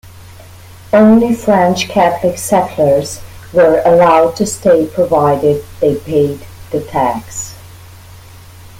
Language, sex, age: English, female, 30-39